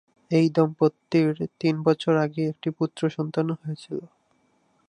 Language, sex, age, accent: Bengali, male, 19-29, প্রমিত বাংলা